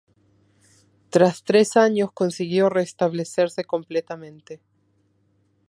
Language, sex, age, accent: Spanish, female, 50-59, Rioplatense: Argentina, Uruguay, este de Bolivia, Paraguay